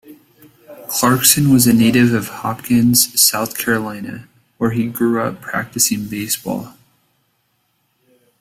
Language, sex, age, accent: English, male, 19-29, United States English